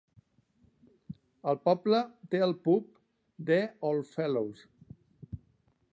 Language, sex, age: Catalan, female, 60-69